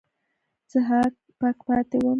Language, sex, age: Pashto, female, 19-29